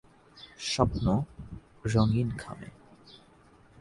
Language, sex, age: Bengali, male, 19-29